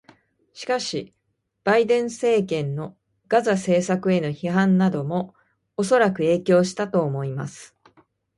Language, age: Japanese, 40-49